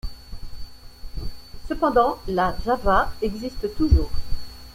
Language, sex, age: French, female, 50-59